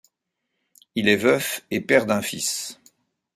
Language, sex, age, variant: French, male, 60-69, Français de métropole